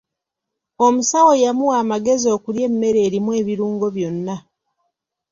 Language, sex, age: Ganda, female, 50-59